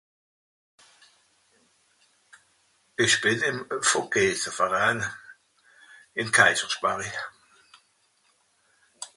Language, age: Swiss German, 60-69